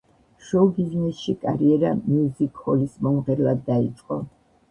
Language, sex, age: Georgian, female, 70-79